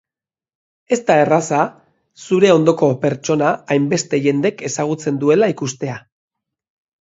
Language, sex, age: Basque, male, 50-59